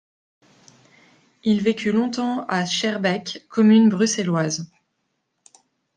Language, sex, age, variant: French, female, 30-39, Français de métropole